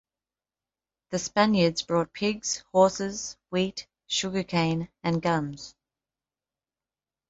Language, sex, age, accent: English, female, 40-49, Australian English